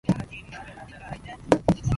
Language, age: English, under 19